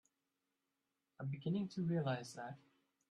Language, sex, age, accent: English, male, 19-29, Southern African (South Africa, Zimbabwe, Namibia)